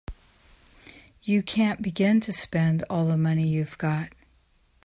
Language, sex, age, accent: English, female, 60-69, United States English